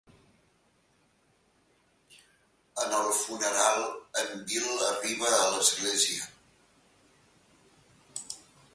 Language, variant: Catalan, Central